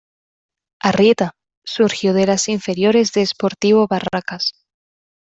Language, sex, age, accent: Spanish, female, 19-29, España: Norte peninsular (Asturias, Castilla y León, Cantabria, País Vasco, Navarra, Aragón, La Rioja, Guadalajara, Cuenca)